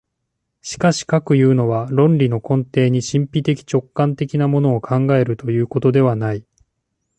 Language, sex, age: Japanese, male, 30-39